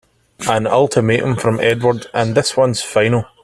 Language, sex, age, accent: English, male, 19-29, Scottish English